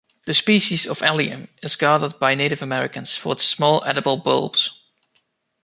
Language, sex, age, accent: English, male, 19-29, England English